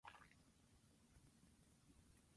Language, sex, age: English, female, 19-29